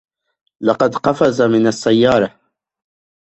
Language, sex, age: Arabic, male, 19-29